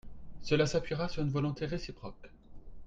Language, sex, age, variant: French, male, 30-39, Français de métropole